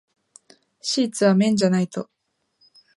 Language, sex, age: Japanese, female, 19-29